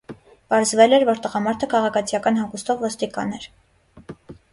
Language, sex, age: Armenian, female, 19-29